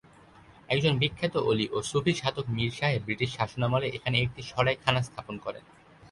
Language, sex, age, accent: Bengali, male, under 19, Bangladeshi